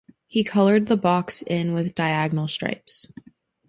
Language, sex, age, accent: English, female, under 19, United States English